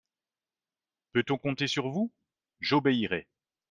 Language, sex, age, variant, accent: French, male, 40-49, Français d'Europe, Français de Belgique